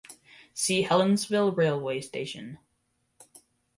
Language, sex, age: English, male, under 19